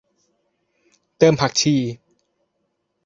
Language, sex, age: Thai, male, 30-39